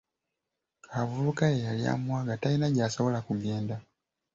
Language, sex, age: Ganda, male, 19-29